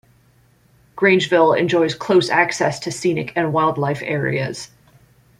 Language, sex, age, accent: English, female, 19-29, United States English